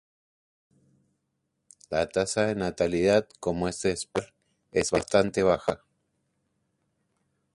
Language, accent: Spanish, Rioplatense: Argentina, Uruguay, este de Bolivia, Paraguay